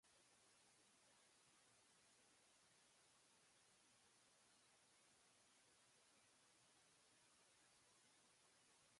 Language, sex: Japanese, female